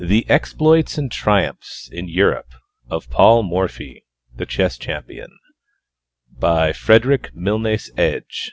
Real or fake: real